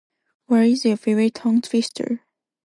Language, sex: English, female